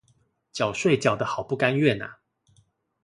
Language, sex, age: Chinese, male, 40-49